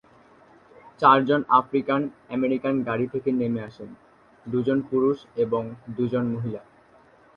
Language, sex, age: Bengali, male, under 19